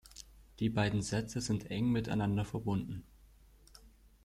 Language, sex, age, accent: German, male, under 19, Deutschland Deutsch